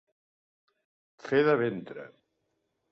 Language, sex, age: Catalan, male, 50-59